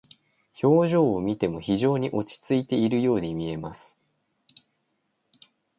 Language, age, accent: Japanese, 19-29, 標準語